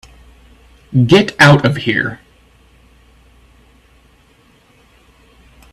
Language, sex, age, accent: English, male, 19-29, United States English